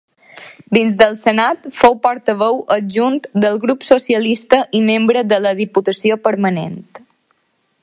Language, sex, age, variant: Catalan, female, under 19, Balear